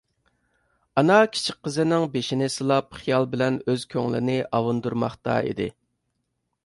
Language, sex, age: Uyghur, male, 30-39